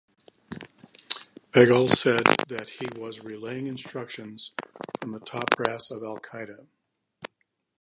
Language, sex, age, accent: English, male, 60-69, United States English